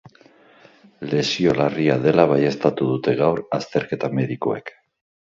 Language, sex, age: Basque, male, 60-69